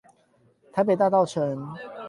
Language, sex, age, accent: Chinese, male, 30-39, 出生地：桃園市